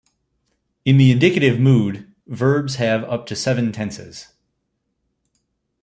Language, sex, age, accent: English, male, 30-39, United States English